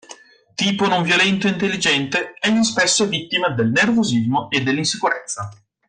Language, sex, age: Italian, male, 19-29